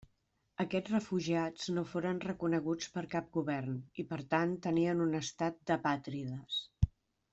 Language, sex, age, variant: Catalan, female, 50-59, Central